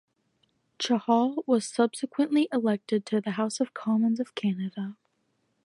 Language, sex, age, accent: English, female, under 19, United States English